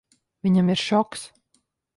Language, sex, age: Latvian, female, 30-39